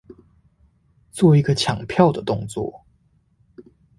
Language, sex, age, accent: Chinese, male, 19-29, 出生地：臺北市